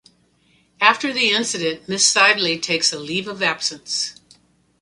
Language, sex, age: English, female, 70-79